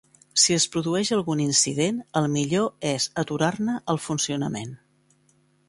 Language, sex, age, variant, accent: Catalan, female, 50-59, Central, central